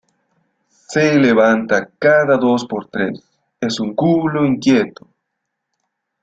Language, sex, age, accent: Spanish, male, 19-29, México